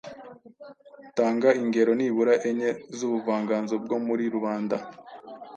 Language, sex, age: Kinyarwanda, male, 19-29